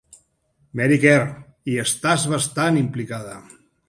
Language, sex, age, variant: Catalan, male, 50-59, Central